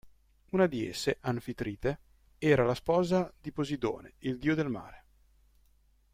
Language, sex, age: Italian, male, 40-49